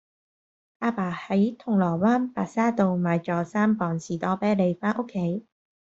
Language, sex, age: Cantonese, female, 30-39